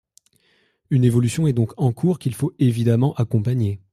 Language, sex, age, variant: French, male, 30-39, Français de métropole